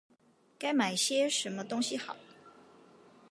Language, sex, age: Chinese, female, 19-29